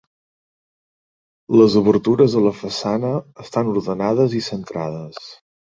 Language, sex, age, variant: Catalan, male, 30-39, Central